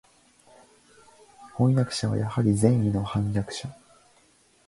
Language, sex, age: Japanese, male, under 19